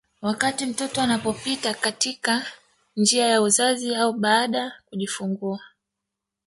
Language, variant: Swahili, Kiswahili cha Bara ya Tanzania